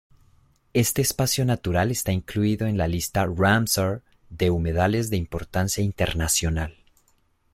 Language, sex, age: Spanish, male, 19-29